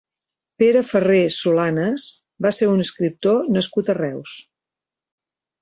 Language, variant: Catalan, Central